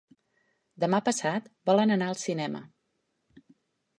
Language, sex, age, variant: Catalan, female, 40-49, Central